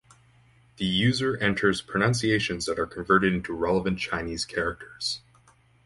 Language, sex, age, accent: English, male, 19-29, Canadian English